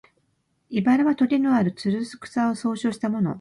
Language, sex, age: Japanese, female, 50-59